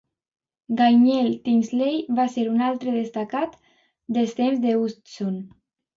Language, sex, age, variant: Catalan, female, under 19, Alacantí